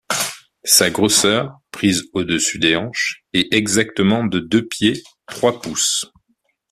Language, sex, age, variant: French, male, 30-39, Français de métropole